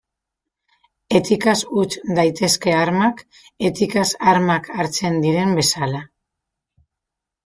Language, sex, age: Basque, female, 30-39